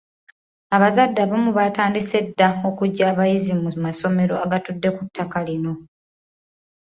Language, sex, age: Ganda, female, 19-29